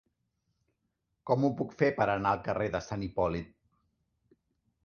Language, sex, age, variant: Catalan, male, 40-49, Central